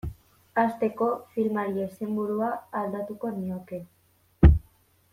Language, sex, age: Basque, female, 19-29